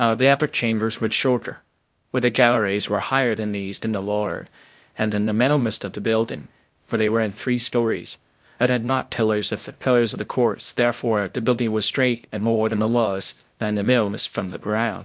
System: TTS, VITS